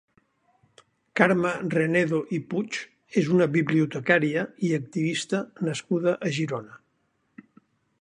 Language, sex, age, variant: Catalan, male, 70-79, Central